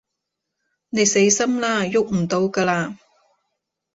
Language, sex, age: Cantonese, female, 19-29